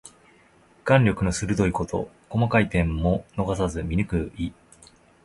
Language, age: Japanese, 30-39